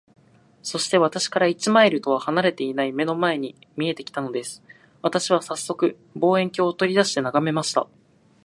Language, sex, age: Japanese, male, 19-29